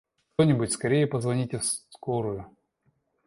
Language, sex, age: Russian, male, 40-49